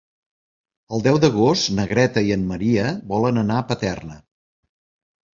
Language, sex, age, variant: Catalan, male, 50-59, Central